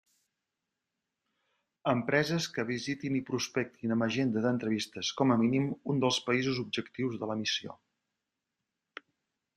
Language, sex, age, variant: Catalan, male, 50-59, Central